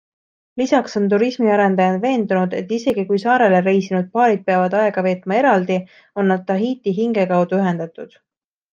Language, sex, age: Estonian, female, 19-29